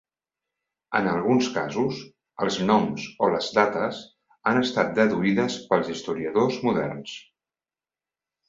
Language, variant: Catalan, Central